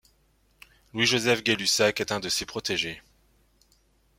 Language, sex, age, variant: French, male, 30-39, Français de métropole